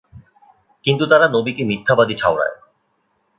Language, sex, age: Bengali, male, 19-29